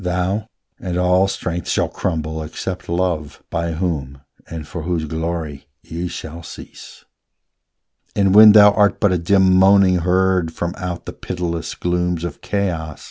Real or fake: real